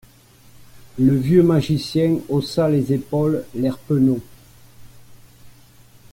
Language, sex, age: French, male, 60-69